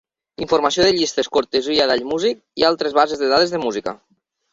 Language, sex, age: Catalan, male, 30-39